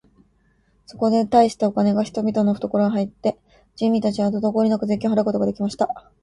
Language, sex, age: Japanese, female, 19-29